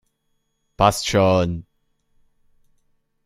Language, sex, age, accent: German, male, 19-29, Deutschland Deutsch